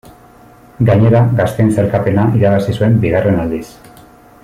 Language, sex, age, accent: Basque, male, 40-49, Mendebalekoa (Araba, Bizkaia, Gipuzkoako mendebaleko herri batzuk)